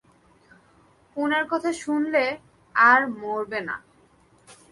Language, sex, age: Bengali, female, 19-29